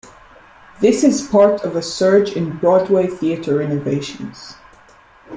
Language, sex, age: English, female, under 19